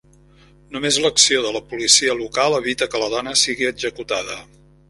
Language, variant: Catalan, Central